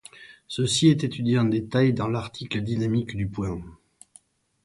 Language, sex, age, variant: French, male, 50-59, Français de métropole